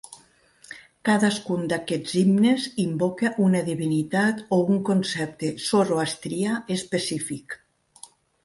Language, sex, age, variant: Catalan, female, 60-69, Central